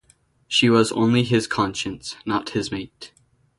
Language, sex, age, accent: English, male, under 19, United States English